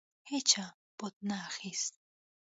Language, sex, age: Pashto, female, 19-29